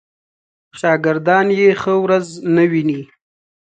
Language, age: Pashto, 30-39